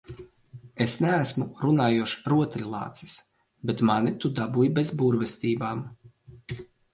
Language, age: Latvian, 40-49